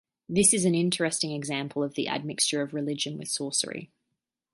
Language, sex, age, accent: English, female, 19-29, Australian English